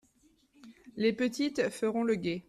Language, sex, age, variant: French, female, 19-29, Français de métropole